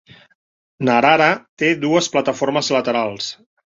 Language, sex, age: Catalan, male, 50-59